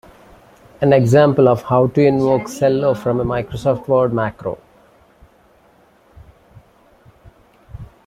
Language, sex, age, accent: English, male, 40-49, India and South Asia (India, Pakistan, Sri Lanka)